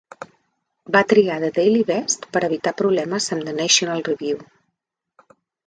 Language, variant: Catalan, Central